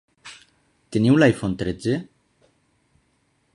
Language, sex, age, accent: Catalan, male, 19-29, valencià